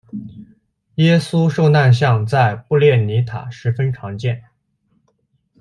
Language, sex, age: Chinese, male, 19-29